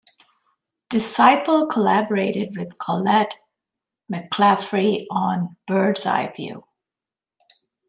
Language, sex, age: English, female, 50-59